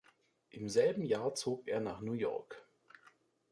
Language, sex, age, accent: German, male, 30-39, Deutschland Deutsch